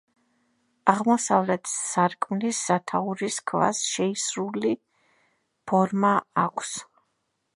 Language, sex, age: Georgian, female, 30-39